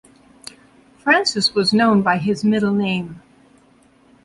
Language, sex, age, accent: English, female, 50-59, United States English